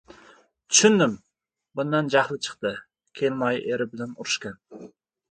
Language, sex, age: Uzbek, male, 19-29